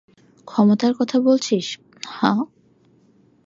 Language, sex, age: Bengali, female, 19-29